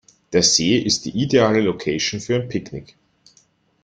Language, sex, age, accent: German, male, 19-29, Österreichisches Deutsch